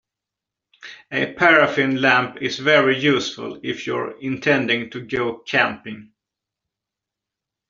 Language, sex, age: English, male, 40-49